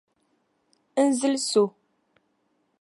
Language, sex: Dagbani, female